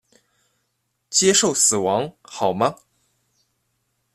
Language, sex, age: Chinese, male, 19-29